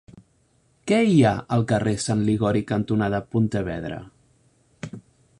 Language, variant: Catalan, Central